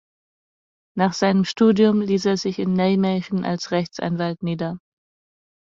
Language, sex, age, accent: German, female, 40-49, Deutschland Deutsch